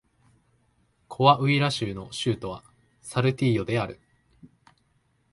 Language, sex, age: Japanese, male, 19-29